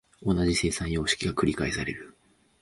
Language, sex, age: Japanese, male, 19-29